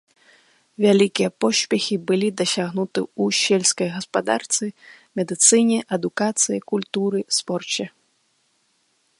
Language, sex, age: Belarusian, female, 30-39